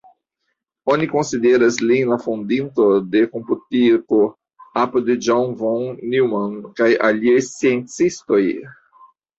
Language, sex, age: Esperanto, male, 50-59